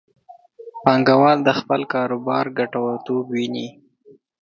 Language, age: Pashto, 19-29